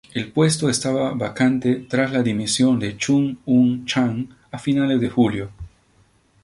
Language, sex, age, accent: Spanish, male, 30-39, Andino-Pacífico: Colombia, Perú, Ecuador, oeste de Bolivia y Venezuela andina